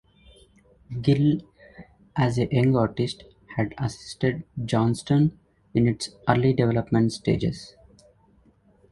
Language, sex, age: English, male, 19-29